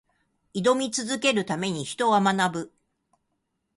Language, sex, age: Japanese, female, 60-69